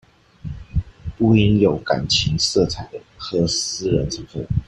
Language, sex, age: Chinese, male, 19-29